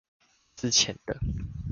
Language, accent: Chinese, 出生地：桃園市